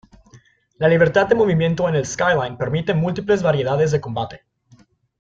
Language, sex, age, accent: Spanish, male, 19-29, México